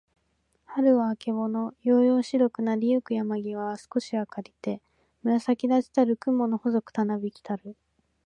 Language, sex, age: Japanese, female, 19-29